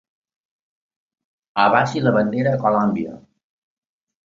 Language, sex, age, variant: Catalan, male, 50-59, Balear